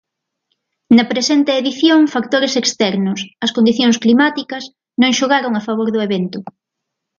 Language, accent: Galician, Atlántico (seseo e gheada)